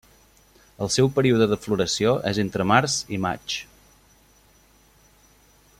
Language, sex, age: Catalan, male, 30-39